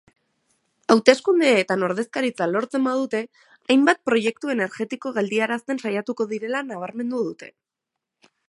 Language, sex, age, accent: Basque, female, 19-29, Erdialdekoa edo Nafarra (Gipuzkoa, Nafarroa)